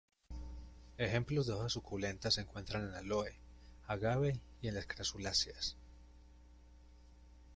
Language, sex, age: Spanish, male, 30-39